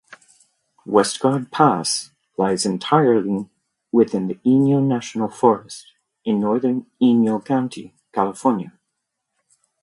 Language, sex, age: English, male, 30-39